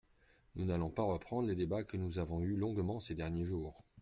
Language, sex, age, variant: French, male, 40-49, Français de métropole